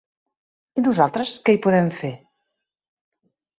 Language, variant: Catalan, Central